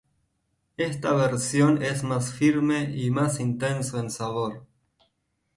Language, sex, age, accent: Spanish, male, 19-29, Rioplatense: Argentina, Uruguay, este de Bolivia, Paraguay